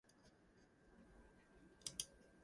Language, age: English, 19-29